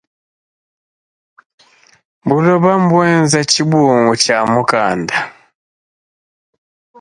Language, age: Luba-Lulua, 30-39